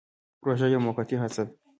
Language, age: Pashto, 19-29